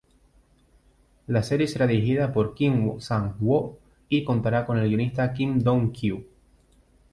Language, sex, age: Spanish, male, 19-29